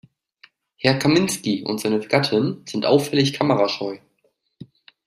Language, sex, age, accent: German, male, 19-29, Deutschland Deutsch